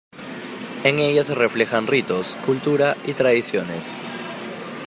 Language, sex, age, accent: Spanish, male, 19-29, Andino-Pacífico: Colombia, Perú, Ecuador, oeste de Bolivia y Venezuela andina